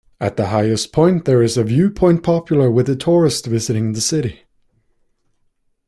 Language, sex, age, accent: English, male, 19-29, United States English